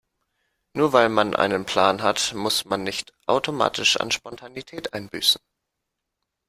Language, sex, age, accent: German, male, 19-29, Deutschland Deutsch